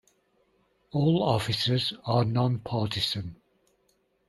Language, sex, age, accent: English, male, 50-59, England English